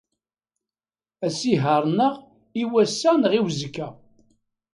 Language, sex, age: Kabyle, male, 70-79